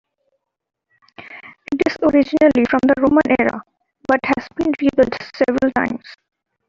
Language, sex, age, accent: English, female, 19-29, India and South Asia (India, Pakistan, Sri Lanka)